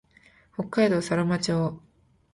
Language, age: Japanese, 19-29